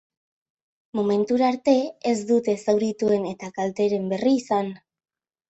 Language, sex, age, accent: Basque, female, 19-29, Nafar-lapurtarra edo Zuberotarra (Lapurdi, Nafarroa Beherea, Zuberoa)